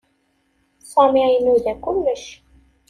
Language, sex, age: Kabyle, female, 19-29